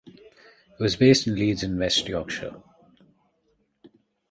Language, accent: English, India and South Asia (India, Pakistan, Sri Lanka)